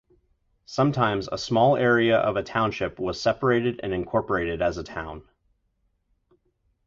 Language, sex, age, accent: English, male, 30-39, United States English